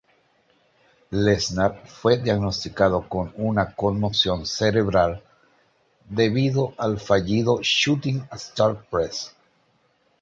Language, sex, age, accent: Spanish, male, 40-49, Caribe: Cuba, Venezuela, Puerto Rico, República Dominicana, Panamá, Colombia caribeña, México caribeño, Costa del golfo de México